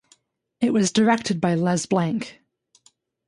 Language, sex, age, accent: English, female, 19-29, Canadian English